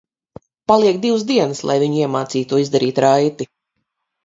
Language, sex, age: Latvian, female, 50-59